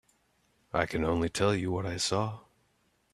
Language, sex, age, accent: English, male, 30-39, United States English